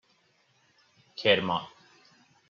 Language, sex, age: Persian, male, 19-29